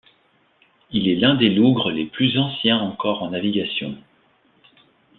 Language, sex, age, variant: French, male, 30-39, Français de métropole